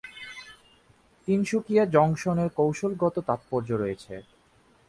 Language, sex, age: Bengali, male, 19-29